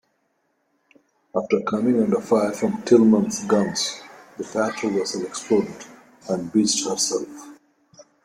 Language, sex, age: English, male, 60-69